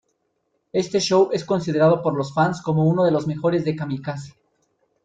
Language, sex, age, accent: Spanish, male, 19-29, México